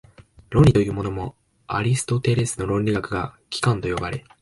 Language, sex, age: Japanese, male, under 19